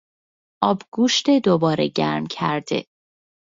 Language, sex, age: Persian, female, 19-29